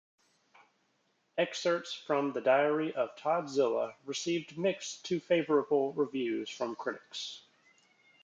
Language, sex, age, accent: English, male, 19-29, United States English